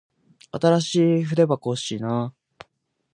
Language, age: Japanese, 19-29